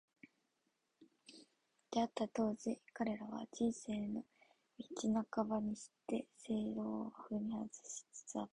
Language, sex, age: Japanese, female, 19-29